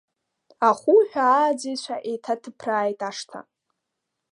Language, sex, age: Abkhazian, female, under 19